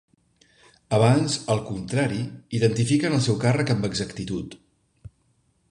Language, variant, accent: Catalan, Central, central